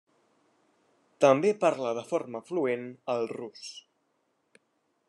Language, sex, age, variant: Catalan, male, under 19, Central